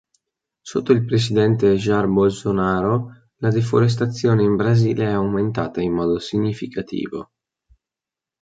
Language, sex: Italian, male